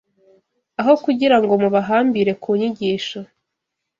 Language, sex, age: Kinyarwanda, female, 19-29